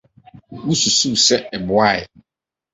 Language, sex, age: Akan, male, 30-39